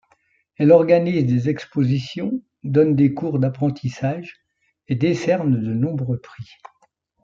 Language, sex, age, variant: French, male, 70-79, Français de métropole